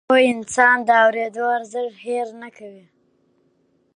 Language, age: Pashto, 19-29